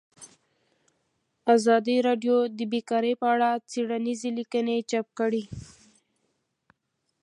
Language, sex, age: Pashto, female, 19-29